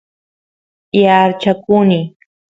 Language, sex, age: Santiago del Estero Quichua, female, 19-29